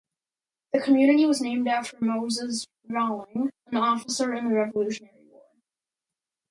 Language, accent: English, United States English